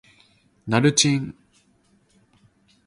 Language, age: Cantonese, 19-29